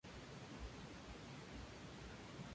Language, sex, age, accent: Spanish, male, 19-29, México